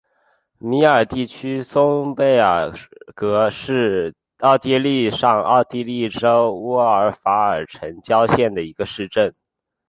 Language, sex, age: Chinese, male, under 19